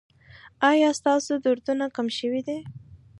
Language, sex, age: Pashto, female, 19-29